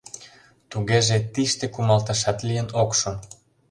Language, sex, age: Mari, male, 19-29